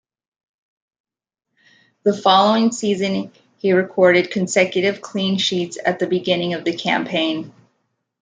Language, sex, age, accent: English, female, 40-49, United States English